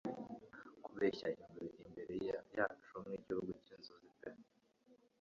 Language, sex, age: Kinyarwanda, male, 19-29